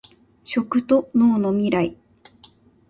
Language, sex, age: Japanese, female, 19-29